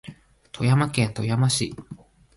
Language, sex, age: Japanese, male, 19-29